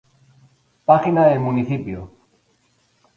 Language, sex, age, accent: Spanish, male, 30-39, España: Norte peninsular (Asturias, Castilla y León, Cantabria, País Vasco, Navarra, Aragón, La Rioja, Guadalajara, Cuenca)